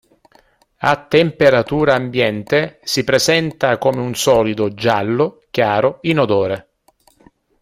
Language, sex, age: Italian, male, 50-59